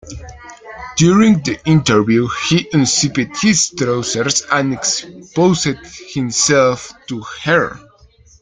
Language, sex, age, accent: English, male, 19-29, United States English